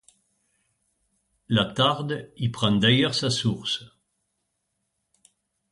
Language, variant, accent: French, Français de métropole, Français du sud de la France